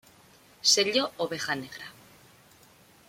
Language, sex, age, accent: Spanish, female, 19-29, España: Norte peninsular (Asturias, Castilla y León, Cantabria, País Vasco, Navarra, Aragón, La Rioja, Guadalajara, Cuenca)